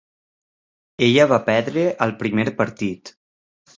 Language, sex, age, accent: Catalan, male, 19-29, valencià; valencià meridional